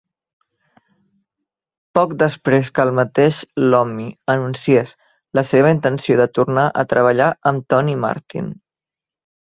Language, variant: Catalan, Central